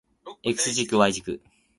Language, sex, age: Japanese, male, 19-29